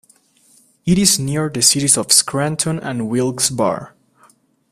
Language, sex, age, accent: English, male, under 19, United States English